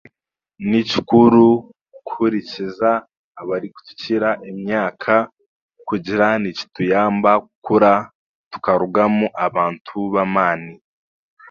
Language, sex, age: Chiga, male, 19-29